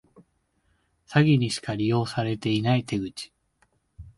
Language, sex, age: Japanese, male, 19-29